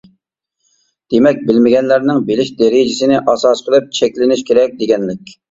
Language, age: Uyghur, 30-39